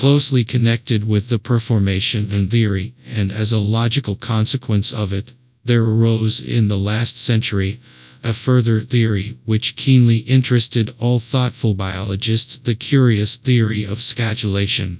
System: TTS, FastPitch